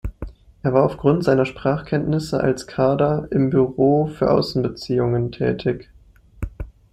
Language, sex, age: German, male, 19-29